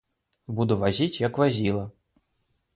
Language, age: Belarusian, 30-39